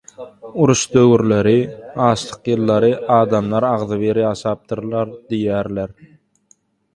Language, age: Turkmen, 19-29